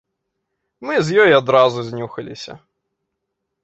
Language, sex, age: Belarusian, male, 19-29